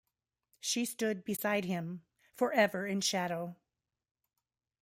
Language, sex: English, female